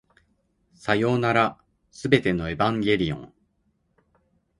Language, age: Japanese, 40-49